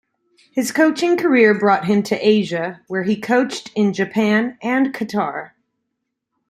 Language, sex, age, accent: English, female, 40-49, United States English